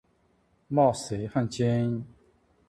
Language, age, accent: Chinese, 30-39, 出生地：湖南省